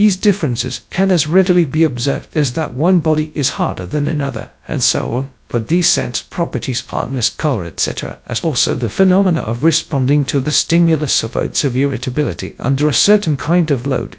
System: TTS, GradTTS